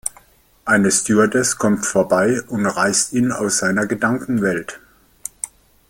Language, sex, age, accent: German, male, 50-59, Deutschland Deutsch